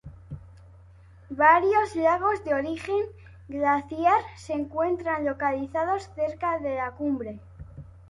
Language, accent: Spanish, España: Centro-Sur peninsular (Madrid, Toledo, Castilla-La Mancha)